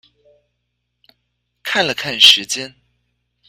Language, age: Chinese, 30-39